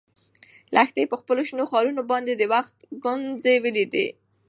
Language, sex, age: Pashto, female, under 19